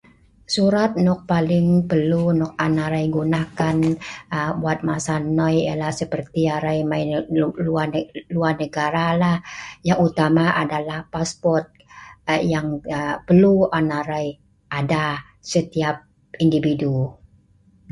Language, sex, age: Sa'ban, female, 50-59